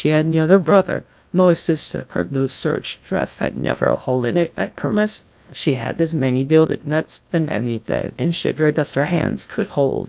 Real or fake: fake